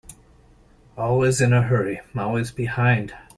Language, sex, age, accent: English, male, 19-29, United States English